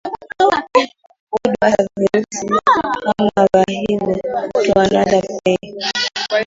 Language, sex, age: Swahili, female, 19-29